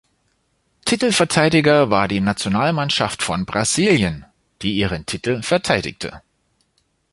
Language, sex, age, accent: German, male, 40-49, Deutschland Deutsch